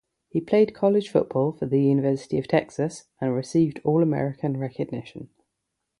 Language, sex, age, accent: English, female, 30-39, England English; yorkshire